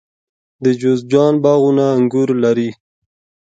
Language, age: Pashto, 19-29